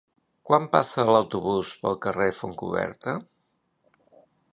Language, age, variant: Catalan, 60-69, Central